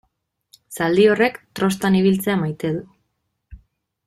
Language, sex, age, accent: Basque, female, 19-29, Erdialdekoa edo Nafarra (Gipuzkoa, Nafarroa)